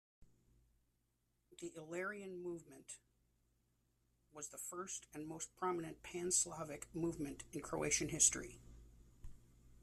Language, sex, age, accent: English, male, 40-49, United States English